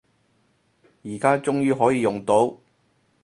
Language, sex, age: Cantonese, male, 30-39